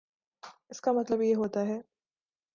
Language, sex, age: Urdu, female, 19-29